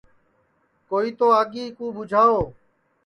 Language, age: Sansi, 50-59